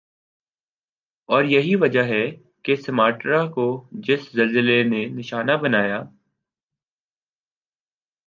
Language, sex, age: Urdu, male, 19-29